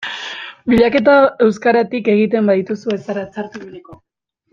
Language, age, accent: Basque, 19-29, Mendebalekoa (Araba, Bizkaia, Gipuzkoako mendebaleko herri batzuk)